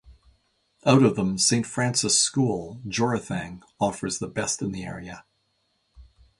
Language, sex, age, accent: English, male, 50-59, Canadian English